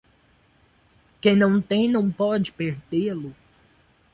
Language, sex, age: Portuguese, male, 19-29